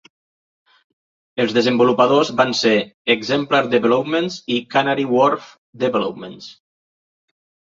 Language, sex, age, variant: Catalan, male, 50-59, Nord-Occidental